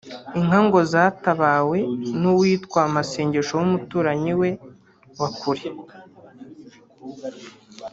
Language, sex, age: Kinyarwanda, male, under 19